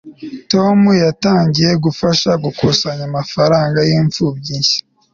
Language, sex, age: Kinyarwanda, male, 19-29